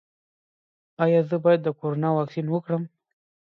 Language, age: Pashto, 19-29